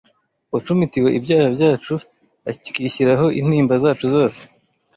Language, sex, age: Kinyarwanda, male, 19-29